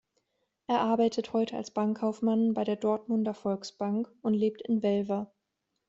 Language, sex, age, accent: German, female, 19-29, Deutschland Deutsch